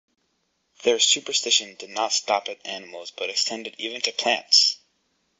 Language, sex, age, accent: English, male, under 19, United States English